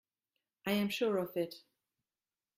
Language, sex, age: English, female, 40-49